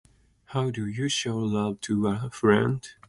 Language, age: English, 19-29